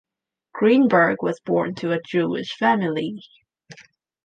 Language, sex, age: English, female, 19-29